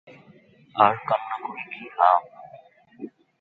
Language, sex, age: Bengali, male, 19-29